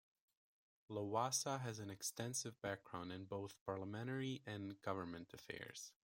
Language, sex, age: English, male, 19-29